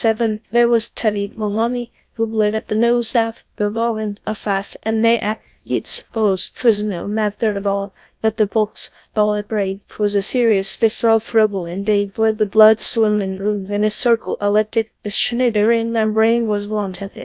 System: TTS, GlowTTS